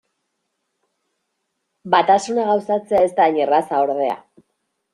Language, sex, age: Basque, female, 30-39